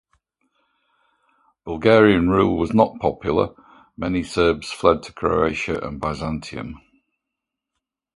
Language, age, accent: English, 60-69, England English